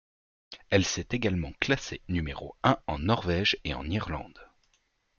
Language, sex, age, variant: French, male, 19-29, Français de métropole